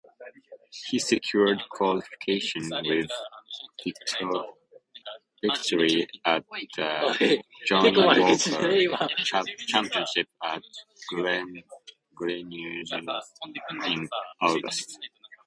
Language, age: English, 19-29